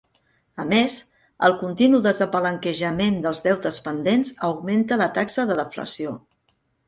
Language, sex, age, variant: Catalan, female, 50-59, Central